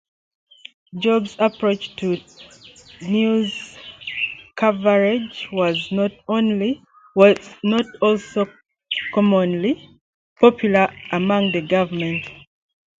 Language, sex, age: English, female, 30-39